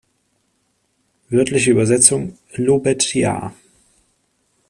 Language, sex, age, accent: German, male, 30-39, Deutschland Deutsch